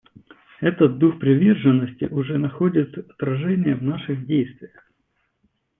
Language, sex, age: Russian, male, 40-49